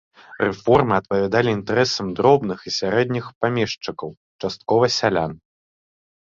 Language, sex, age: Belarusian, male, under 19